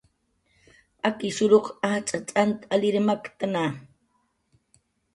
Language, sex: Jaqaru, female